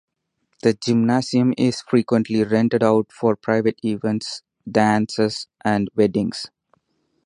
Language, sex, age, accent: English, male, 30-39, India and South Asia (India, Pakistan, Sri Lanka)